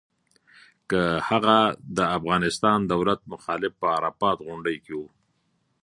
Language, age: Pashto, 40-49